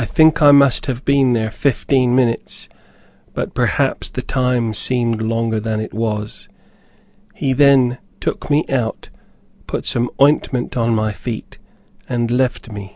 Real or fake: real